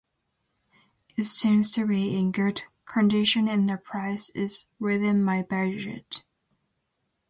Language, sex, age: English, female, 19-29